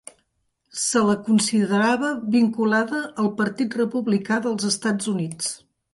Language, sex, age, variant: Catalan, female, 60-69, Central